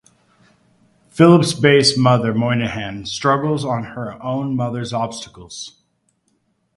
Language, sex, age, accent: English, male, 40-49, United States English